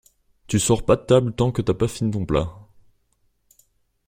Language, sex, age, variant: French, male, 19-29, Français de métropole